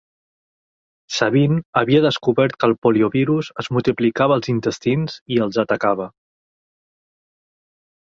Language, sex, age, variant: Catalan, male, 30-39, Central